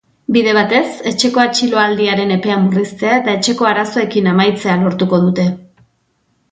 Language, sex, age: Basque, female, 40-49